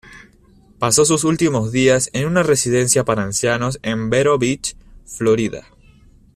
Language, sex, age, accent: Spanish, male, 19-29, Caribe: Cuba, Venezuela, Puerto Rico, República Dominicana, Panamá, Colombia caribeña, México caribeño, Costa del golfo de México